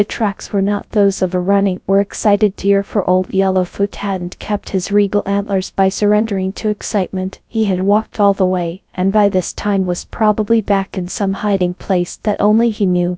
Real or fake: fake